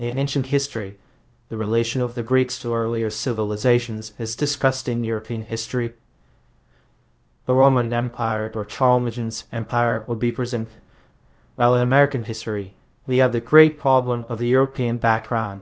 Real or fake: fake